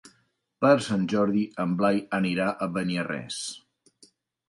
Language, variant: Catalan, Central